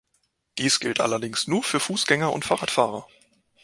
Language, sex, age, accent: German, male, 19-29, Deutschland Deutsch